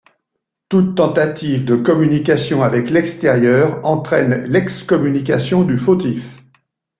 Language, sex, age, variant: French, male, 70-79, Français de métropole